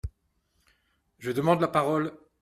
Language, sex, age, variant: French, male, 50-59, Français de métropole